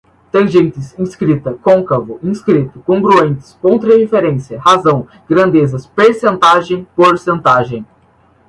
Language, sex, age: Portuguese, male, under 19